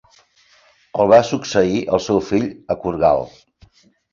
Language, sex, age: Catalan, male, 60-69